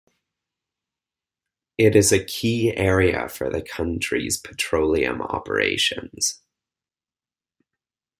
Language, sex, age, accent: English, male, 19-29, United States English